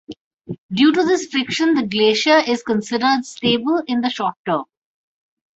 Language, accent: English, India and South Asia (India, Pakistan, Sri Lanka)